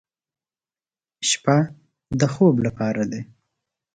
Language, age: Pashto, 30-39